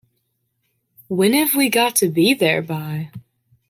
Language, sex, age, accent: English, female, 19-29, United States English